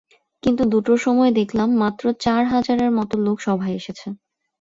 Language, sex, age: Bengali, female, 19-29